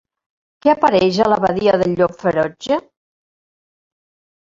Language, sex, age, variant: Catalan, female, 60-69, Central